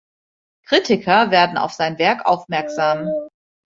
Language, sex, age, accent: German, female, 40-49, Deutschland Deutsch